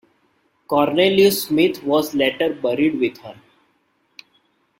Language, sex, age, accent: English, male, 19-29, India and South Asia (India, Pakistan, Sri Lanka)